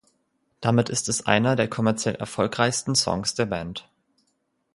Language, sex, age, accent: German, male, 19-29, Deutschland Deutsch